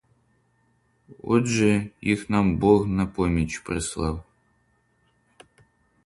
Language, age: Ukrainian, under 19